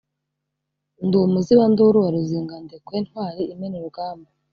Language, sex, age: Kinyarwanda, female, 19-29